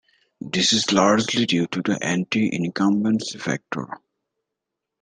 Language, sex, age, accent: English, male, 19-29, United States English